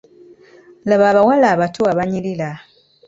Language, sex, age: Ganda, female, 30-39